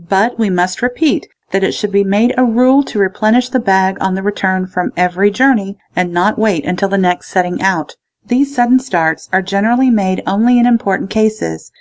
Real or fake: real